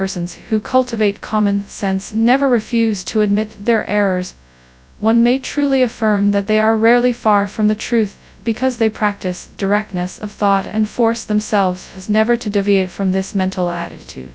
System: TTS, FastPitch